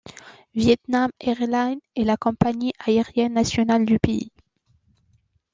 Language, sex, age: French, female, 30-39